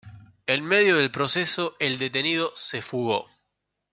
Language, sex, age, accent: Spanish, male, 19-29, Rioplatense: Argentina, Uruguay, este de Bolivia, Paraguay